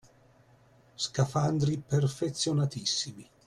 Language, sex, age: Italian, male, 30-39